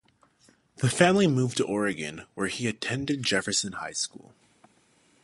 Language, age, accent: English, 19-29, Canadian English